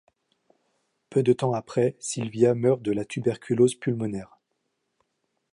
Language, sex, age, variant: French, male, 30-39, Français de métropole